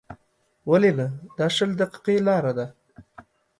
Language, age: Pashto, 19-29